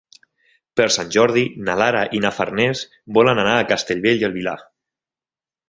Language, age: Catalan, 19-29